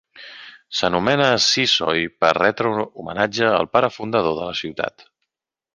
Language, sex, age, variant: Catalan, male, 30-39, Nord-Occidental